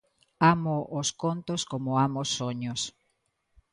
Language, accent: Galician, Normativo (estándar)